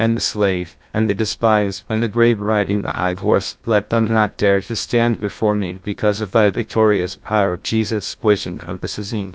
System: TTS, GlowTTS